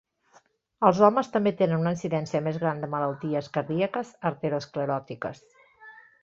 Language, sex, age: Catalan, female, 40-49